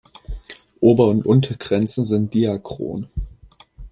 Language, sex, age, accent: German, male, under 19, Deutschland Deutsch